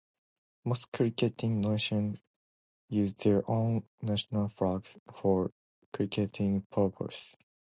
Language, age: English, 19-29